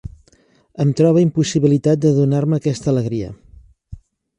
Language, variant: Catalan, Central